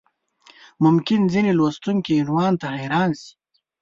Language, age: Pashto, 30-39